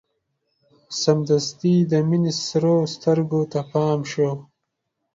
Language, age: Pashto, 19-29